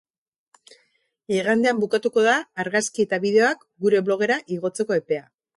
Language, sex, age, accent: Basque, female, 40-49, Mendebalekoa (Araba, Bizkaia, Gipuzkoako mendebaleko herri batzuk)